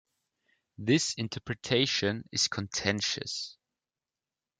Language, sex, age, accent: English, male, 19-29, United States English